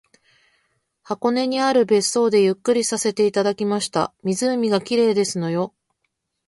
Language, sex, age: Japanese, female, 40-49